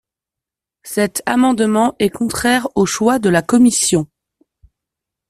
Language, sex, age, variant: French, female, 30-39, Français de métropole